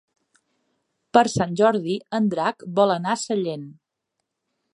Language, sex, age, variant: Catalan, female, 40-49, Central